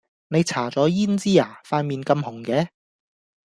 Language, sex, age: Cantonese, male, 19-29